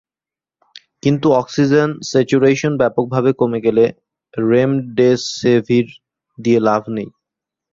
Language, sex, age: Bengali, male, 19-29